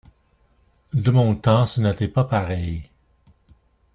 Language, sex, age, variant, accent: French, male, 50-59, Français d'Amérique du Nord, Français du Canada